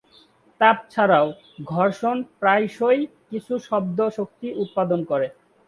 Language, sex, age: Bengali, male, 19-29